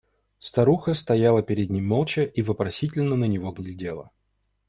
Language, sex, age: Russian, male, 40-49